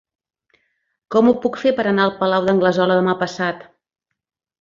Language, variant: Catalan, Central